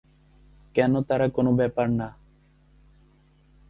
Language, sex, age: Bengali, male, 19-29